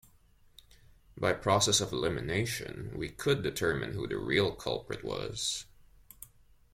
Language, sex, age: English, male, 19-29